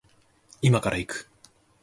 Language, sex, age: Japanese, male, under 19